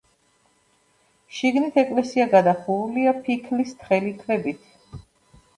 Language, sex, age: Georgian, female, 50-59